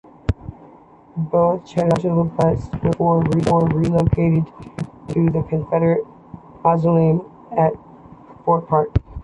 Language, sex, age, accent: English, female, 30-39, United States English